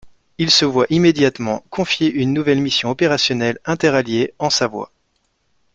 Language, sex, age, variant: French, male, 30-39, Français de métropole